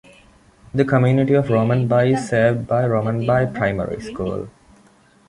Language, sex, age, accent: English, male, under 19, England English